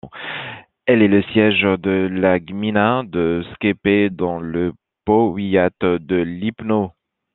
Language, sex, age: French, male, 30-39